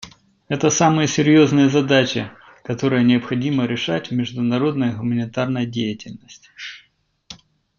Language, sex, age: Russian, male, 40-49